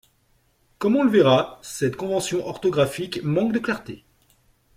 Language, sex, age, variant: French, male, 40-49, Français de métropole